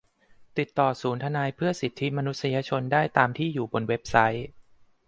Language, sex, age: Thai, male, 30-39